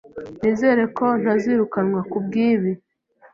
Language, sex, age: Kinyarwanda, female, 19-29